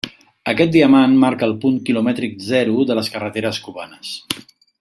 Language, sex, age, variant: Catalan, male, 50-59, Central